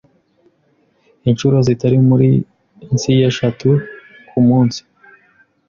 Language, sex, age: Kinyarwanda, male, 19-29